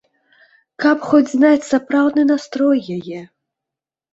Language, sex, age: Belarusian, female, 30-39